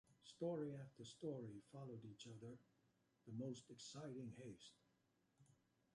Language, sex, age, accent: English, male, 70-79, United States English